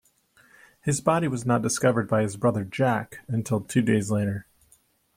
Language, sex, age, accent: English, male, 30-39, United States English